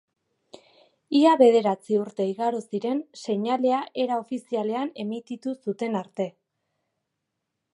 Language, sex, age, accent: Basque, female, 30-39, Erdialdekoa edo Nafarra (Gipuzkoa, Nafarroa)